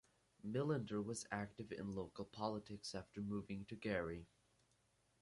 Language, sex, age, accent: English, male, under 19, United States English